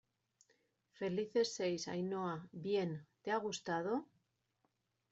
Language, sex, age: Spanish, female, 40-49